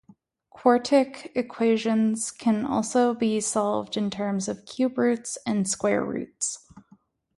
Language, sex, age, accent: English, female, 19-29, United States English